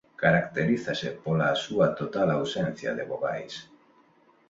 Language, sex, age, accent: Galician, male, 40-49, Neofalante